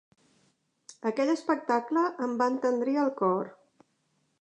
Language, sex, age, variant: Catalan, female, 50-59, Central